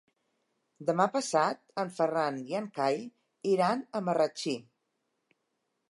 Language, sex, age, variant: Catalan, female, 60-69, Central